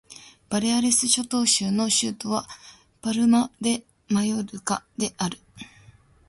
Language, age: Japanese, 19-29